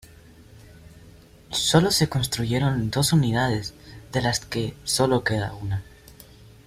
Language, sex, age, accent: Spanish, male, under 19, Caribe: Cuba, Venezuela, Puerto Rico, República Dominicana, Panamá, Colombia caribeña, México caribeño, Costa del golfo de México